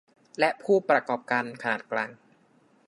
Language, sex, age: Thai, male, 19-29